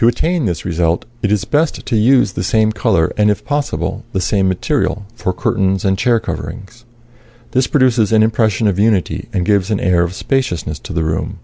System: none